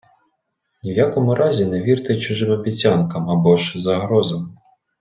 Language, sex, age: Ukrainian, male, 30-39